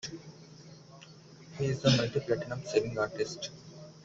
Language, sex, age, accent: English, male, 19-29, United States English